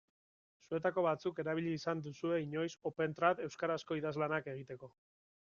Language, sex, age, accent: Basque, male, 30-39, Erdialdekoa edo Nafarra (Gipuzkoa, Nafarroa)